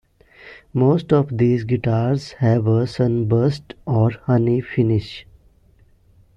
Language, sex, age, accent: English, male, 30-39, India and South Asia (India, Pakistan, Sri Lanka)